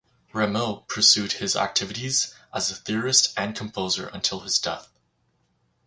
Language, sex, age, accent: English, male, 19-29, Canadian English